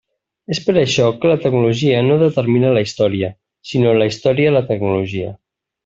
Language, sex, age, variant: Catalan, male, 30-39, Central